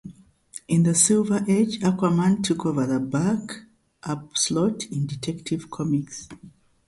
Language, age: English, 40-49